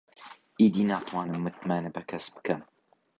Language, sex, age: Central Kurdish, male, 30-39